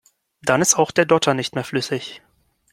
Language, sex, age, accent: German, male, 19-29, Deutschland Deutsch